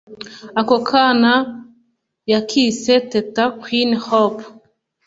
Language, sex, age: Kinyarwanda, female, 19-29